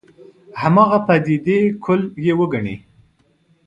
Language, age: Pashto, 30-39